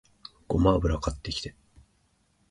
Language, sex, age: Japanese, male, 19-29